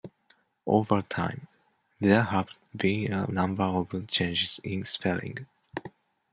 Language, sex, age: English, male, 19-29